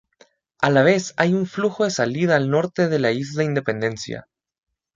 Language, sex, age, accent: Spanish, male, 19-29, América central